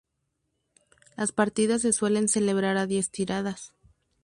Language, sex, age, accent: Spanish, female, 30-39, México